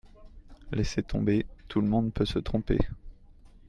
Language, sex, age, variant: French, male, 19-29, Français de métropole